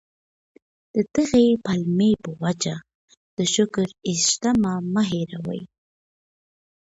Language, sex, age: Pashto, female, 19-29